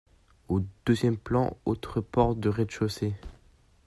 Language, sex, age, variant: French, male, under 19, Français de métropole